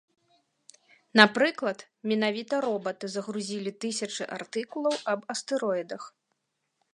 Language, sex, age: Belarusian, female, 30-39